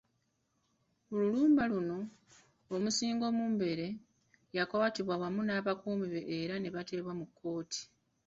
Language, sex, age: Ganda, female, 40-49